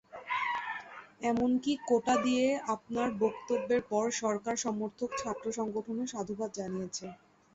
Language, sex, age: Bengali, female, 19-29